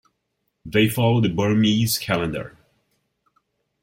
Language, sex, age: English, male, 30-39